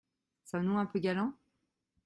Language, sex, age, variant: French, female, 19-29, Français de métropole